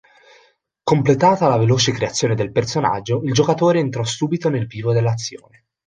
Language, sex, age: Italian, male, 19-29